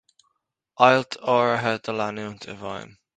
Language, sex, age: Irish, male, 19-29